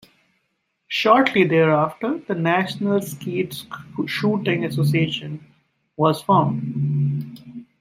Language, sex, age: English, male, 19-29